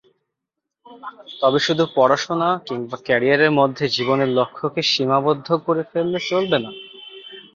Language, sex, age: Bengali, male, 30-39